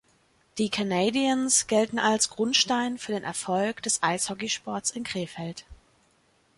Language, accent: German, Deutschland Deutsch